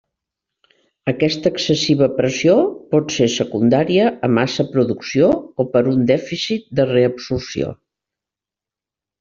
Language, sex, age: Catalan, female, 70-79